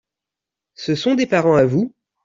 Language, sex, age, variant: French, male, 30-39, Français de métropole